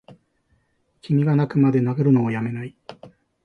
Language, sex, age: Japanese, male, 40-49